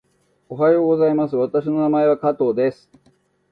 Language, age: Japanese, 60-69